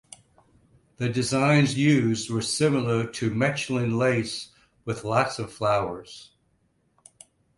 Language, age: English, 70-79